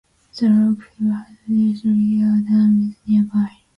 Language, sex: English, female